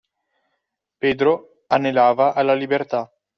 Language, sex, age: Italian, male, 19-29